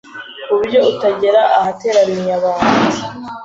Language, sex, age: Kinyarwanda, female, 19-29